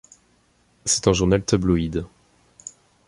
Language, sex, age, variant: French, male, under 19, Français de métropole